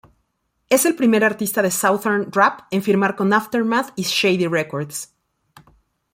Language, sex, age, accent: Spanish, female, 40-49, México